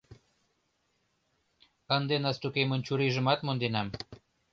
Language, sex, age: Mari, male, 30-39